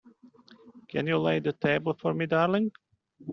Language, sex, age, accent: English, male, 40-49, Australian English